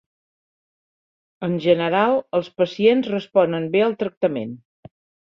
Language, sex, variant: Catalan, female, Central